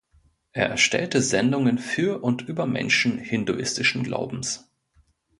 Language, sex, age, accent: German, male, 30-39, Deutschland Deutsch